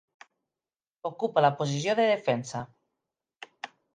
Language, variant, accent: Catalan, Nord-Occidental, Tortosí